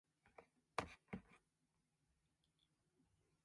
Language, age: Japanese, 19-29